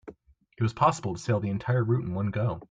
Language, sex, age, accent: English, male, under 19, United States English